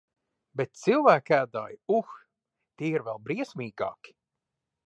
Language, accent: Latvian, Riga